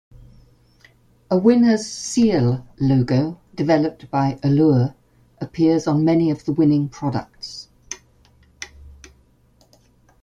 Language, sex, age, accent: English, female, 60-69, England English